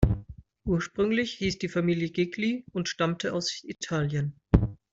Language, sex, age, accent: German, male, 30-39, Deutschland Deutsch